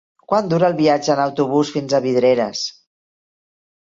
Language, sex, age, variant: Catalan, female, 40-49, Central